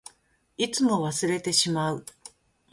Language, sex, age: Japanese, female, 50-59